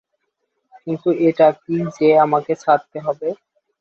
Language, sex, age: Bengali, male, 19-29